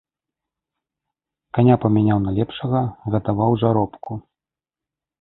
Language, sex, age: Belarusian, male, 30-39